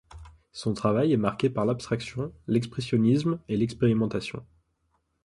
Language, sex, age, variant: French, male, 19-29, Français de métropole